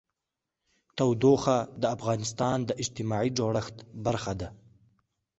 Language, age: Pashto, under 19